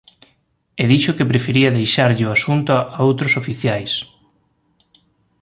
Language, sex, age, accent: Galician, male, 19-29, Oriental (común en zona oriental)